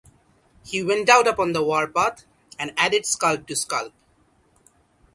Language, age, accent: English, 19-29, India and South Asia (India, Pakistan, Sri Lanka)